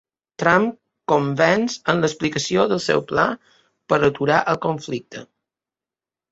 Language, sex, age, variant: Catalan, male, 50-59, Balear